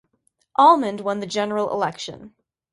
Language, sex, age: English, female, 30-39